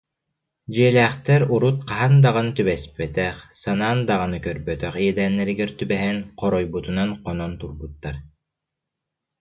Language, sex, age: Yakut, male, 19-29